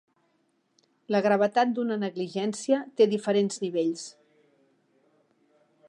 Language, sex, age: Catalan, female, 50-59